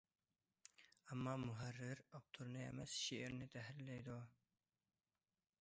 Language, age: Uyghur, 19-29